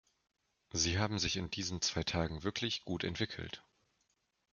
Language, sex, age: German, male, 19-29